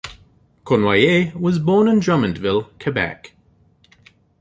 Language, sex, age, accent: English, male, 30-39, New Zealand English